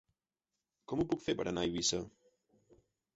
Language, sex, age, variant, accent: Catalan, male, 19-29, Central, gironí; Garrotxi